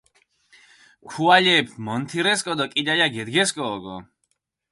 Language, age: Mingrelian, 19-29